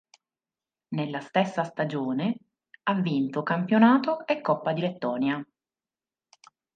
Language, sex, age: Italian, female, 40-49